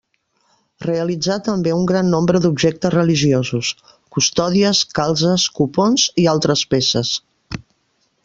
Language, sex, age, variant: Catalan, female, 60-69, Central